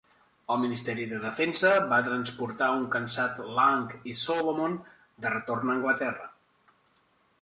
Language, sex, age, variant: Catalan, male, 50-59, Central